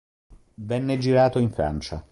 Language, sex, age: Italian, male, 30-39